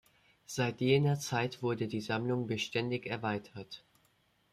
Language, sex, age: German, male, under 19